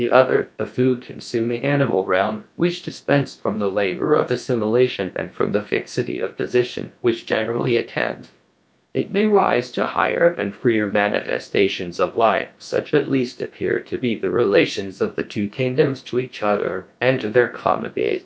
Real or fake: fake